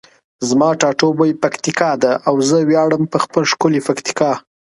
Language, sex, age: Pashto, male, 30-39